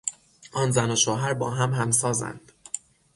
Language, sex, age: Persian, male, 19-29